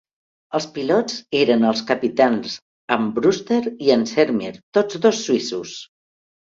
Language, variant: Catalan, Septentrional